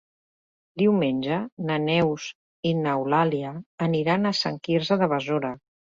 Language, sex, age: Catalan, female, 60-69